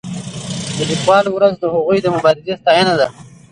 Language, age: Pashto, 19-29